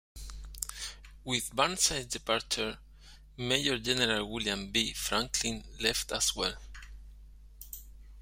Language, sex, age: English, male, 40-49